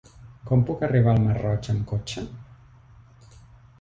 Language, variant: Catalan, Central